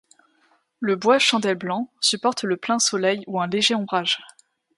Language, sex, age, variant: French, female, 19-29, Français d'Europe